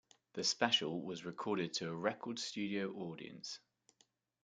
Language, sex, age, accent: English, male, 30-39, England English